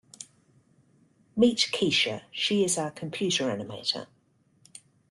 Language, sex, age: English, female, 50-59